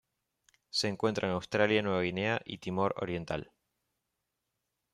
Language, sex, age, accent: Spanish, male, 30-39, Rioplatense: Argentina, Uruguay, este de Bolivia, Paraguay